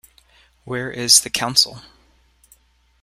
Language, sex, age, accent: English, male, 19-29, United States English